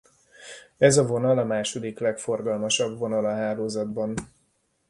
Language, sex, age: Hungarian, male, 50-59